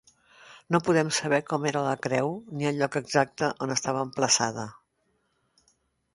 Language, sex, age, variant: Catalan, female, 70-79, Central